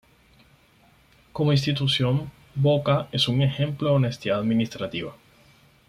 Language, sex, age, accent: Spanish, male, 19-29, Caribe: Cuba, Venezuela, Puerto Rico, República Dominicana, Panamá, Colombia caribeña, México caribeño, Costa del golfo de México